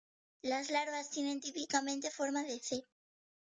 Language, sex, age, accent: Spanish, female, under 19, España: Norte peninsular (Asturias, Castilla y León, Cantabria, País Vasco, Navarra, Aragón, La Rioja, Guadalajara, Cuenca)